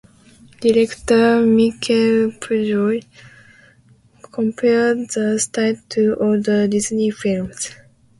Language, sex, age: English, female, 19-29